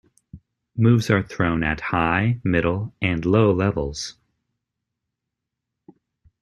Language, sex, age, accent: English, male, 30-39, United States English